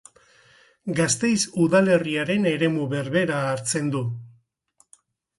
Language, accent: Basque, Mendebalekoa (Araba, Bizkaia, Gipuzkoako mendebaleko herri batzuk)